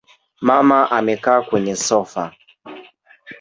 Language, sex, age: Swahili, male, 19-29